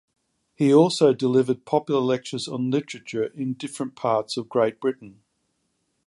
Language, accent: English, Australian English